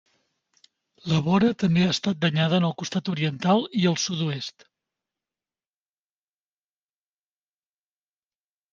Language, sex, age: Catalan, male, 40-49